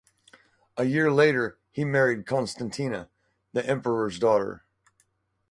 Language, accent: English, United States English